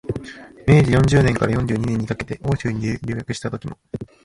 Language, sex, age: Japanese, male, 19-29